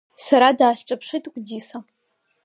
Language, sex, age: Abkhazian, female, under 19